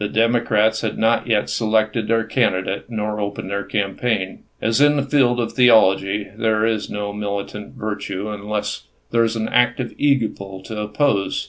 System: none